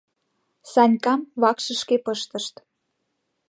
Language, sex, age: Mari, female, under 19